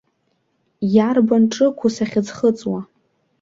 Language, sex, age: Abkhazian, female, under 19